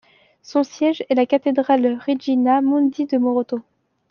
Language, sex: French, female